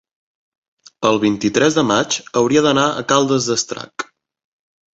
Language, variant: Catalan, Central